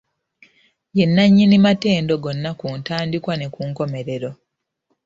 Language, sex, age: Ganda, female, 30-39